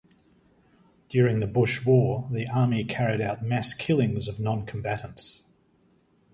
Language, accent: English, Australian English